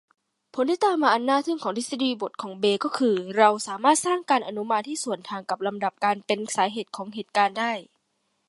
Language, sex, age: Thai, female, 19-29